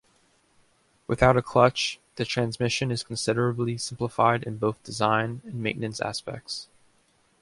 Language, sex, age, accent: English, male, 19-29, United States English